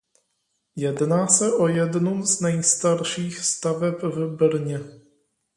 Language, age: Czech, 30-39